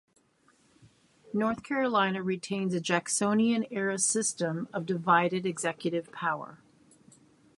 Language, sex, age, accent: English, female, 50-59, United States English